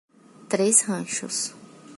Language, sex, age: Portuguese, female, 19-29